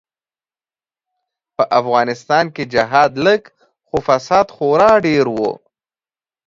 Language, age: Pashto, 19-29